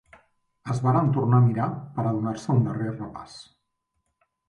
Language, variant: Catalan, Central